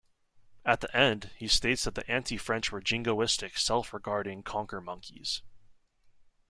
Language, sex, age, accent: English, male, 19-29, United States English